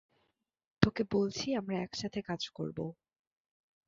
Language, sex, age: Bengali, female, 19-29